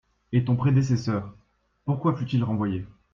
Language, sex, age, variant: French, male, under 19, Français de métropole